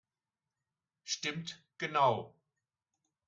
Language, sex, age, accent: German, male, 60-69, Deutschland Deutsch